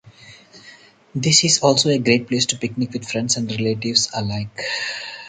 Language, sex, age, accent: English, male, 30-39, India and South Asia (India, Pakistan, Sri Lanka); Singaporean English